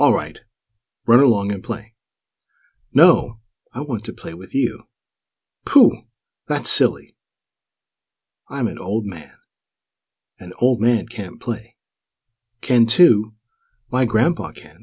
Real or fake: real